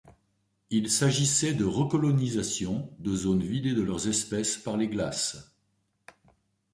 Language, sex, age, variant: French, male, 60-69, Français de métropole